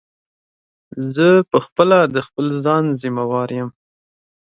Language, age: Pashto, 19-29